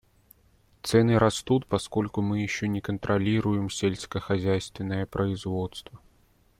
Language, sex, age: Russian, male, 30-39